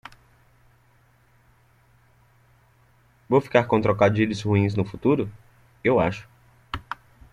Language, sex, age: Portuguese, male, 30-39